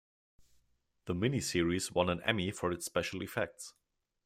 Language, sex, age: English, male, 19-29